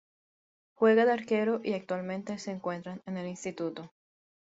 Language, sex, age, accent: Spanish, female, 19-29, Andino-Pacífico: Colombia, Perú, Ecuador, oeste de Bolivia y Venezuela andina